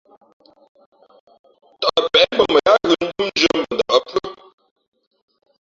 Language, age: Fe'fe', 50-59